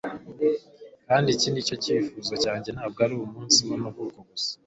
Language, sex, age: Kinyarwanda, male, 19-29